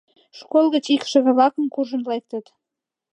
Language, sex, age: Mari, female, 19-29